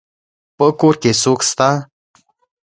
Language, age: Pashto, 19-29